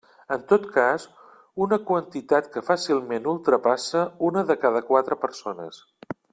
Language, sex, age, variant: Catalan, male, 50-59, Central